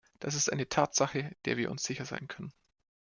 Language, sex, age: German, male, 19-29